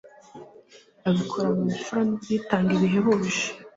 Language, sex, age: Kinyarwanda, female, 19-29